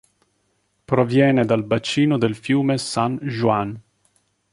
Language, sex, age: Italian, male, 30-39